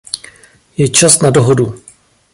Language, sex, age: Czech, male, 40-49